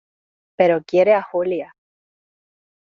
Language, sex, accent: Spanish, female, España: Islas Canarias